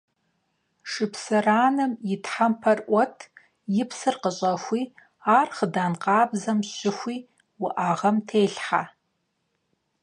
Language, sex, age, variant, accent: Kabardian, female, 30-39, Адыгэбзэ (Къэбэрдей, Кирил, псоми зэдай), Джылэхъстэней (Gilahsteney)